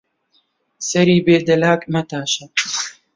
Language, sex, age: Central Kurdish, male, 19-29